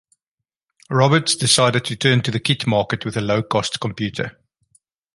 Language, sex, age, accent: English, male, 40-49, Southern African (South Africa, Zimbabwe, Namibia)